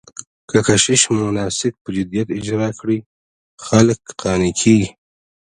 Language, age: Pashto, 19-29